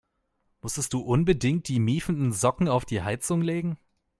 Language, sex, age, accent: German, male, 19-29, Deutschland Deutsch